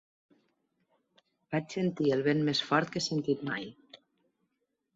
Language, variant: Catalan, Nord-Occidental